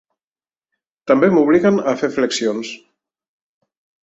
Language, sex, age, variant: Catalan, male, 40-49, Central